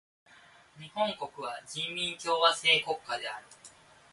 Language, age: Japanese, 19-29